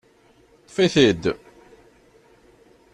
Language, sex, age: Kabyle, male, 50-59